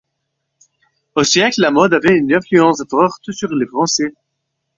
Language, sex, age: French, male, 19-29